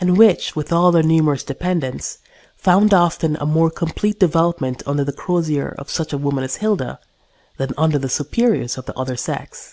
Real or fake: real